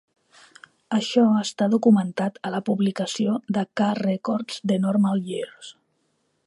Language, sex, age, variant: Catalan, female, 40-49, Central